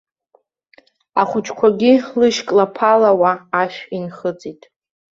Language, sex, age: Abkhazian, female, under 19